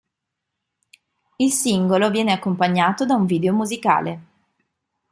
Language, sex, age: Italian, female, 30-39